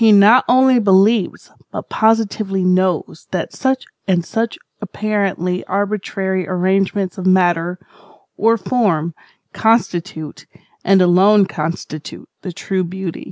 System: none